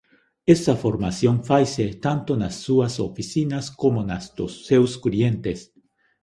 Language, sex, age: Galician, male, 40-49